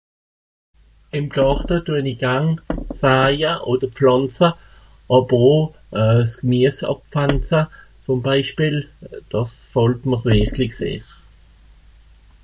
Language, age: Swiss German, 50-59